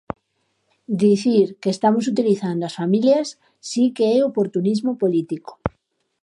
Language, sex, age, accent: Galician, female, 40-49, Oriental (común en zona oriental)